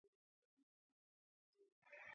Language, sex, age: Georgian, male, under 19